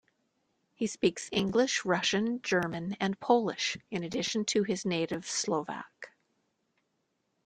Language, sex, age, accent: English, female, 50-59, Canadian English